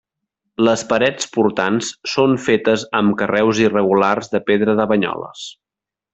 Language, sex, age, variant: Catalan, male, 40-49, Central